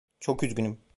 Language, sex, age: Turkish, male, 19-29